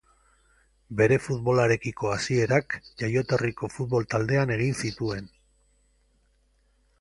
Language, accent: Basque, Mendebalekoa (Araba, Bizkaia, Gipuzkoako mendebaleko herri batzuk)